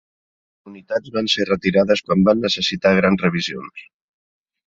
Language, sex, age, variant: Catalan, male, 50-59, Central